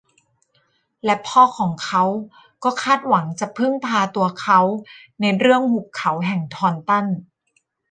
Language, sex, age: Thai, female, 40-49